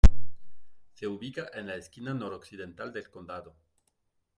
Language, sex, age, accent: Spanish, male, 40-49, Andino-Pacífico: Colombia, Perú, Ecuador, oeste de Bolivia y Venezuela andina